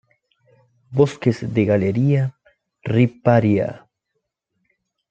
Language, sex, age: Spanish, male, 19-29